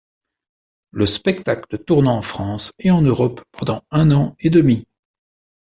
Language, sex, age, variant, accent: French, male, 50-59, Français d'Europe, Français de Belgique